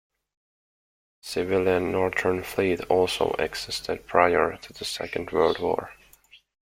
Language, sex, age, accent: English, male, 19-29, United States English